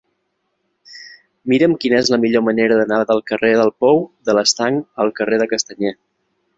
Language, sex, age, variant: Catalan, male, 19-29, Central